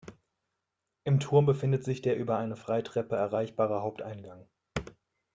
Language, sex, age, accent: German, male, 30-39, Deutschland Deutsch